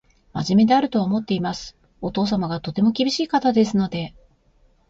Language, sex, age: Japanese, female, 50-59